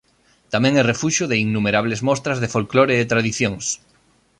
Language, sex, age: Galician, male, 30-39